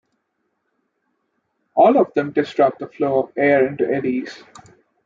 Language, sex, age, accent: English, male, 19-29, India and South Asia (India, Pakistan, Sri Lanka)